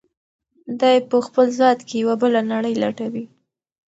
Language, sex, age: Pashto, female, under 19